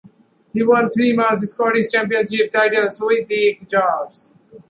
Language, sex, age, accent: English, male, under 19, United States English